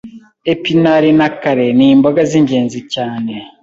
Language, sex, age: Kinyarwanda, male, 19-29